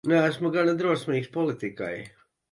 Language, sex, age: Latvian, male, 50-59